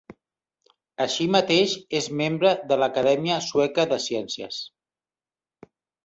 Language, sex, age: Catalan, male, 40-49